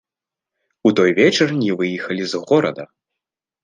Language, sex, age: Belarusian, male, under 19